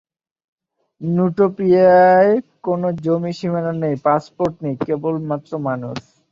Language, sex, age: Bengali, male, 19-29